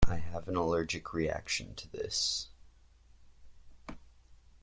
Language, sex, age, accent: English, male, 19-29, United States English